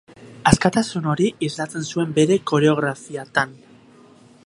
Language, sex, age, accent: Basque, male, 19-29, Mendebalekoa (Araba, Bizkaia, Gipuzkoako mendebaleko herri batzuk)